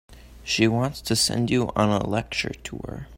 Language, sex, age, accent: English, male, under 19, United States English